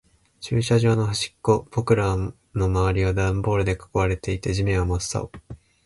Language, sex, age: Japanese, male, 19-29